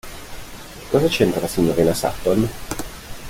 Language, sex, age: Italian, male, 19-29